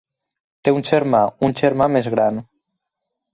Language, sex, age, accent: Catalan, male, under 19, valencià